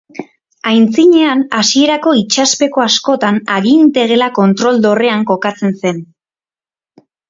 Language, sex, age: Basque, female, 19-29